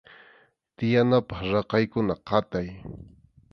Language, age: Arequipa-La Unión Quechua, 19-29